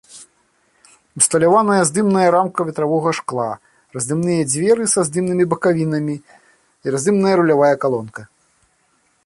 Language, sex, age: Belarusian, male, 40-49